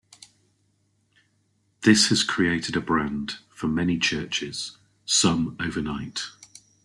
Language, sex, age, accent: English, male, 50-59, England English